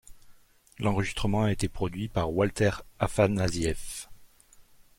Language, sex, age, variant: French, male, 40-49, Français de métropole